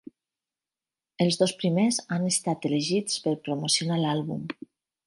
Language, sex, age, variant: Catalan, female, 40-49, Nord-Occidental